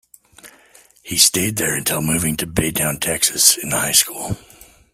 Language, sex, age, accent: English, male, 40-49, United States English